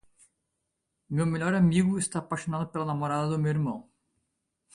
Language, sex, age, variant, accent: Portuguese, male, 30-39, Portuguese (Brasil), Gaucho